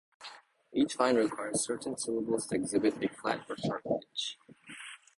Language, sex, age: English, male, 19-29